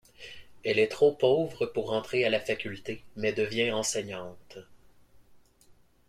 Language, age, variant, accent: French, 19-29, Français d'Amérique du Nord, Français du Canada